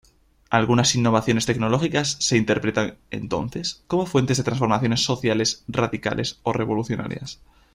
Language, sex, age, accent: Spanish, male, under 19, España: Norte peninsular (Asturias, Castilla y León, Cantabria, País Vasco, Navarra, Aragón, La Rioja, Guadalajara, Cuenca)